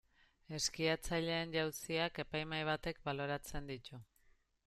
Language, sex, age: Basque, female, 40-49